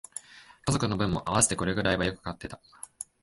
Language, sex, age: Japanese, male, 19-29